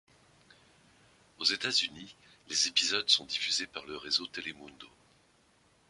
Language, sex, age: French, male, 50-59